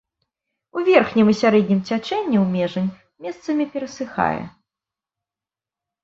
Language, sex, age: Belarusian, female, 30-39